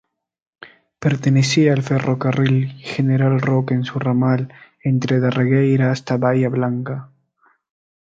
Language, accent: Spanish, Andino-Pacífico: Colombia, Perú, Ecuador, oeste de Bolivia y Venezuela andina